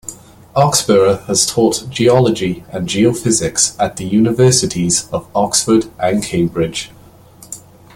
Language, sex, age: English, male, 19-29